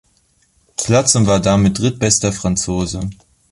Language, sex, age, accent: German, male, 19-29, Deutschland Deutsch